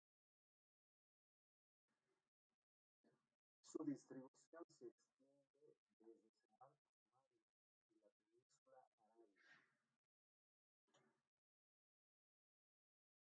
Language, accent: Spanish, México